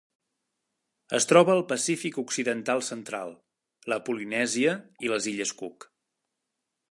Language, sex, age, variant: Catalan, male, 40-49, Central